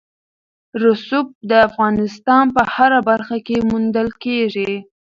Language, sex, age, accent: Pashto, female, under 19, کندهاری لهجه